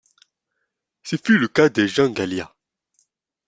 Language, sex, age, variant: French, male, under 19, Français de métropole